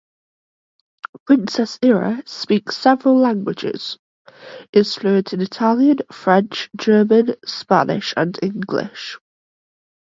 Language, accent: English, Welsh English